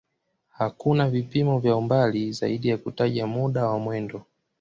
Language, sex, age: Swahili, male, 19-29